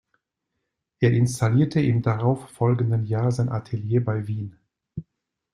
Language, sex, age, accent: German, male, 50-59, Deutschland Deutsch